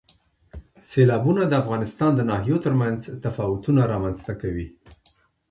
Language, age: Pashto, 50-59